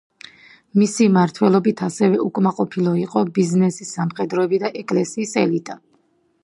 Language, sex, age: Georgian, female, 30-39